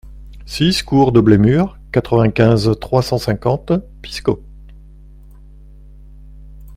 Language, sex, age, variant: French, male, 60-69, Français de métropole